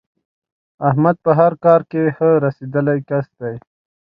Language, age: Pashto, 19-29